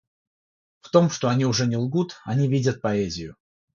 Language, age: Russian, 30-39